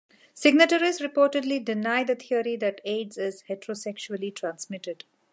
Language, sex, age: English, female, 40-49